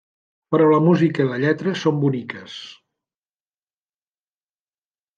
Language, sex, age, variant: Catalan, male, 50-59, Central